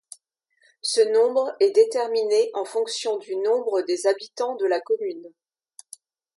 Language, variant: French, Français de métropole